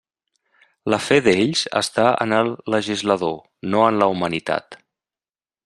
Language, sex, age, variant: Catalan, male, 40-49, Central